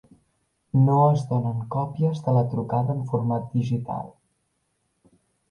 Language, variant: Catalan, Balear